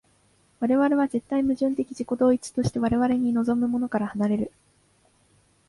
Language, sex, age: Japanese, female, 19-29